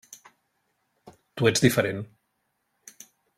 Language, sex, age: Catalan, male, 50-59